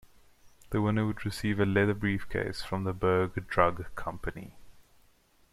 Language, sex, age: English, male, 19-29